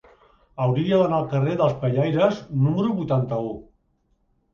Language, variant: Catalan, Central